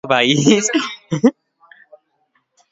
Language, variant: Catalan, Alacantí